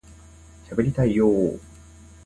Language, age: Japanese, 30-39